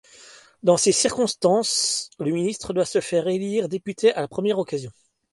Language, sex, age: French, male, 40-49